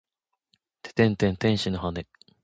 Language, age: Japanese, 19-29